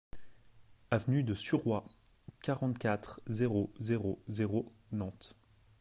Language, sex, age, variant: French, male, 19-29, Français de métropole